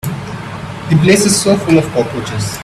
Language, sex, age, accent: English, male, 19-29, India and South Asia (India, Pakistan, Sri Lanka)